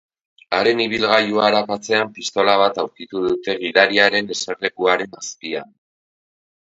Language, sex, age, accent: Basque, male, 50-59, Erdialdekoa edo Nafarra (Gipuzkoa, Nafarroa)